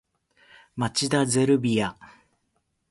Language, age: Japanese, 50-59